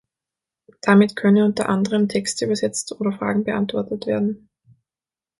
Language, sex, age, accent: German, female, 19-29, Österreichisches Deutsch